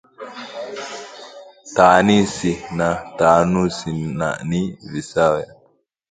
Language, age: Swahili, 19-29